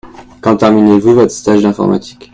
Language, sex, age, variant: French, male, 19-29, Français de métropole